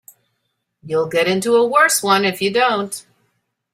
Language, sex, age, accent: English, male, 50-59, United States English